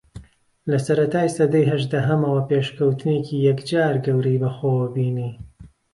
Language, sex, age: Central Kurdish, male, 40-49